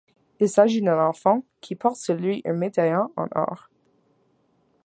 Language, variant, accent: French, Français d'Amérique du Nord, Français du Canada